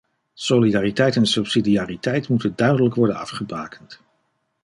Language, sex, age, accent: Dutch, male, 40-49, Nederlands Nederlands